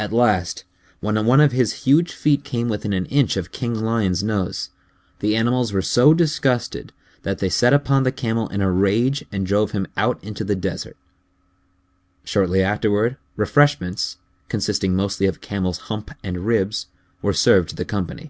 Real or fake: real